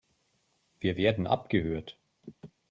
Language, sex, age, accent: German, male, 40-49, Deutschland Deutsch